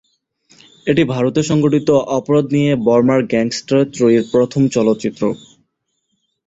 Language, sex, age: Bengali, male, 19-29